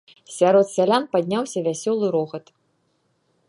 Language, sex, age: Belarusian, female, 40-49